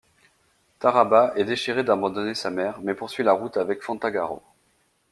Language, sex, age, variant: French, male, 19-29, Français de métropole